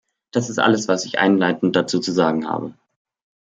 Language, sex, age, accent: German, male, 19-29, Deutschland Deutsch